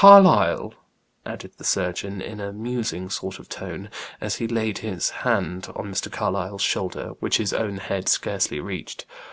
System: none